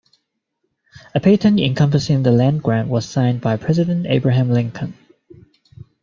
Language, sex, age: English, male, 30-39